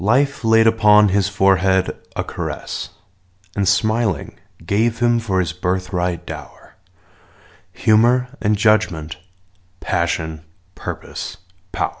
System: none